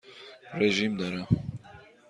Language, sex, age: Persian, male, 30-39